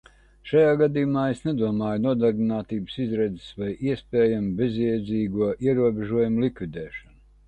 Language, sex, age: Latvian, male, 60-69